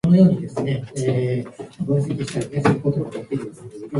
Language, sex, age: Japanese, female, 19-29